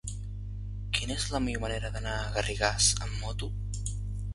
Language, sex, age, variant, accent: Catalan, male, under 19, Central, central